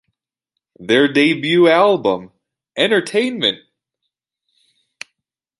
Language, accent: English, United States English